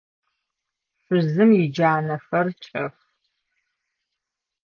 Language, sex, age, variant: Adyghe, female, 30-39, Адыгабзэ (Кирил, пстэумэ зэдыряе)